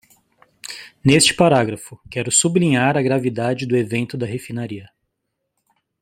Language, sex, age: Portuguese, male, 40-49